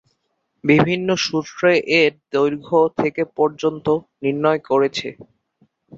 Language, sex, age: Bengali, male, 19-29